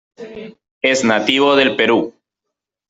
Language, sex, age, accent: Spanish, male, 19-29, Andino-Pacífico: Colombia, Perú, Ecuador, oeste de Bolivia y Venezuela andina